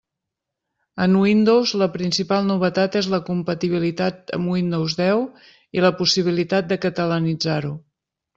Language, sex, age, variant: Catalan, female, 50-59, Central